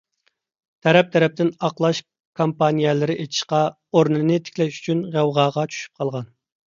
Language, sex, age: Uyghur, male, 30-39